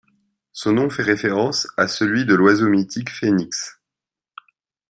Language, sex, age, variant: French, male, 30-39, Français de métropole